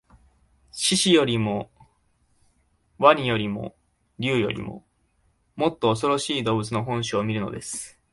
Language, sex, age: Japanese, male, 19-29